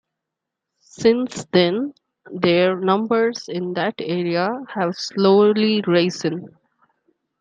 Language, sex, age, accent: English, female, 19-29, India and South Asia (India, Pakistan, Sri Lanka)